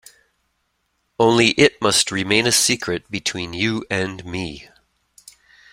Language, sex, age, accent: English, male, 50-59, United States English